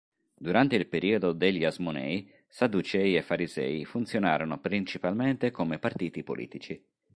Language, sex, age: Italian, male, 40-49